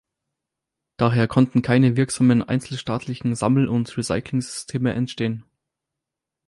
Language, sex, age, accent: German, male, 19-29, Deutschland Deutsch